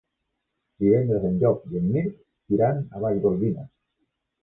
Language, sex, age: Catalan, male, 40-49